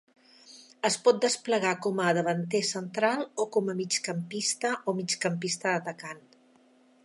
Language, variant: Catalan, Septentrional